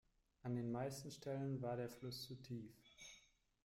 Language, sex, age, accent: German, male, 30-39, Deutschland Deutsch